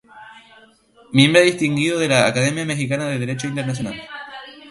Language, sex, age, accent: Spanish, male, 19-29, España: Islas Canarias